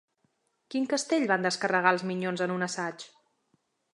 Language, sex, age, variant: Catalan, female, 30-39, Central